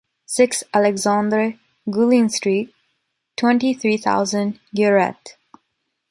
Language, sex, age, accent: English, female, 19-29, Canadian English